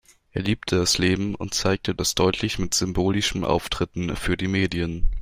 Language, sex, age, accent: German, male, under 19, Deutschland Deutsch